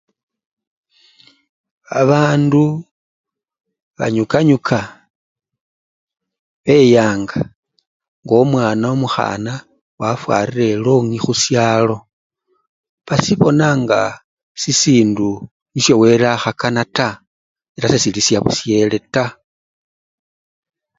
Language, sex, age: Luyia, male, 40-49